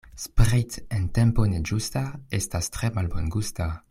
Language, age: Esperanto, 19-29